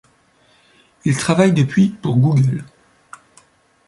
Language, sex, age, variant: French, male, 40-49, Français de métropole